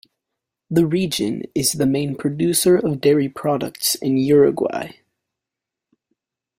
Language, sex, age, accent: English, male, under 19, United States English